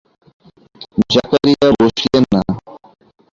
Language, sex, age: Bengali, male, 19-29